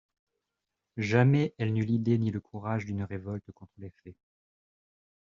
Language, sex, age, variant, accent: French, male, 30-39, Français des départements et régions d'outre-mer, Français de La Réunion